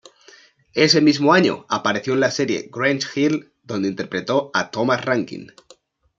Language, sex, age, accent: Spanish, male, 19-29, España: Norte peninsular (Asturias, Castilla y León, Cantabria, País Vasco, Navarra, Aragón, La Rioja, Guadalajara, Cuenca)